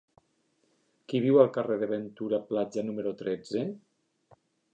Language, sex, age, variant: Catalan, male, 40-49, Nord-Occidental